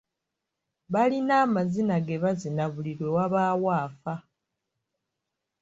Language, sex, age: Ganda, female, 19-29